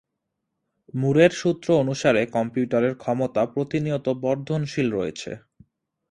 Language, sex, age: Bengali, male, 19-29